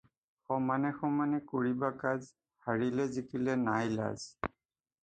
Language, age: Assamese, 40-49